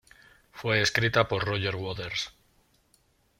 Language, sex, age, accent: Spanish, male, 30-39, España: Norte peninsular (Asturias, Castilla y León, Cantabria, País Vasco, Navarra, Aragón, La Rioja, Guadalajara, Cuenca)